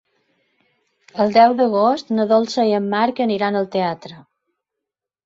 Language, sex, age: Catalan, female, 50-59